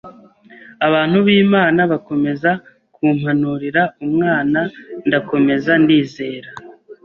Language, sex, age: Kinyarwanda, male, 30-39